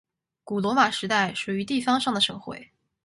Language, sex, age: Chinese, female, 19-29